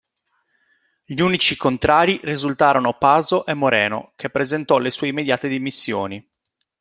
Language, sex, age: Italian, male, 30-39